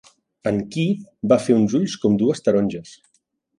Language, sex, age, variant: Catalan, male, 40-49, Central